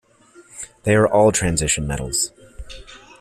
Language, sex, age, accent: English, male, 30-39, United States English